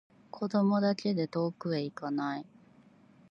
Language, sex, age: Japanese, female, 30-39